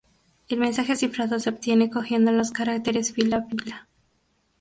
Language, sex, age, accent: Spanish, female, under 19, México